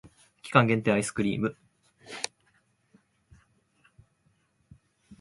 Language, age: Japanese, 19-29